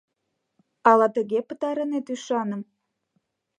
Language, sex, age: Mari, female, under 19